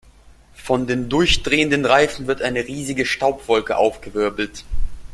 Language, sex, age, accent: German, male, 19-29, Russisch Deutsch